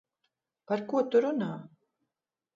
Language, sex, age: Latvian, female, 40-49